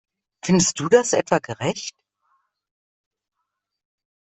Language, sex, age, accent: German, female, 50-59, Deutschland Deutsch